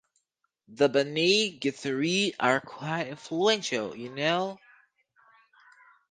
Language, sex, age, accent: English, female, 19-29, United States English